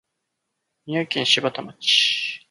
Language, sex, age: Japanese, male, 30-39